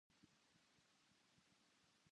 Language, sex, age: Japanese, female, under 19